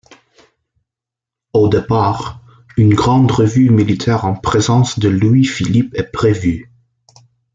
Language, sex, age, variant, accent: French, male, under 19, Français d'Amérique du Nord, Français des États-Unis